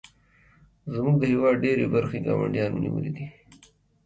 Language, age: Pashto, 19-29